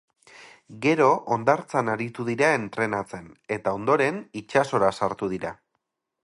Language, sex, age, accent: Basque, male, 30-39, Erdialdekoa edo Nafarra (Gipuzkoa, Nafarroa)